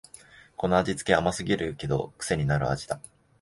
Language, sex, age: Japanese, male, 19-29